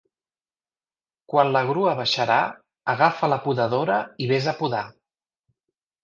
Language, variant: Catalan, Central